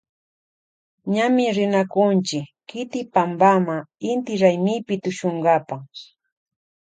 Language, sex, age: Loja Highland Quichua, female, 40-49